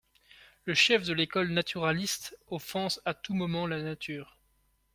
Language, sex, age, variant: French, male, 19-29, Français de métropole